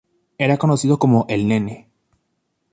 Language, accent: Spanish, México